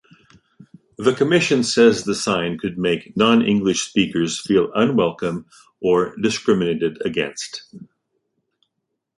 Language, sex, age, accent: English, male, 60-69, United States English